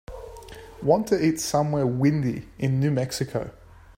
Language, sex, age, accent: English, male, 19-29, Australian English